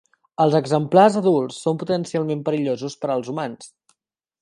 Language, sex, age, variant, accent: Catalan, male, 19-29, Central, gironí